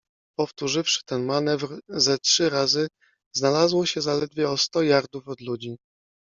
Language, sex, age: Polish, male, 30-39